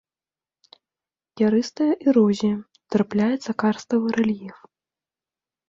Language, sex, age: Belarusian, female, 19-29